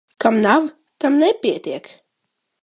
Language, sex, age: Latvian, male, under 19